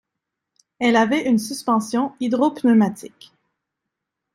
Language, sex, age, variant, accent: French, female, 19-29, Français d'Amérique du Nord, Français du Canada